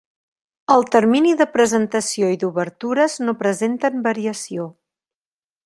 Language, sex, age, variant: Catalan, female, 40-49, Central